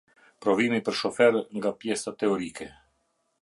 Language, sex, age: Albanian, male, 50-59